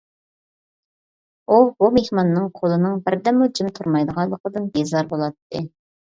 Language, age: Uyghur, under 19